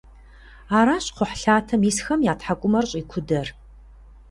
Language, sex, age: Kabardian, female, 19-29